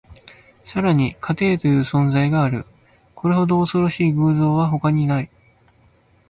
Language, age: Japanese, 19-29